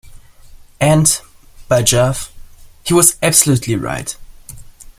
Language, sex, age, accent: English, male, under 19, United States English